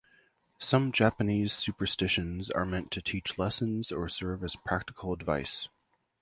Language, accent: English, United States English